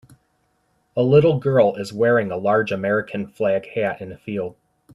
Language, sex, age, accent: English, male, 19-29, United States English